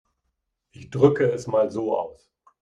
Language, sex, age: German, male, 40-49